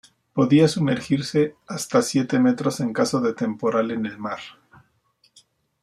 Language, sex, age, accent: Spanish, male, 40-49, México